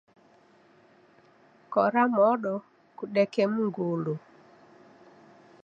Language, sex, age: Taita, female, 60-69